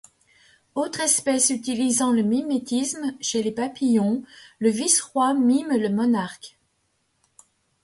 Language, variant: French, Français de métropole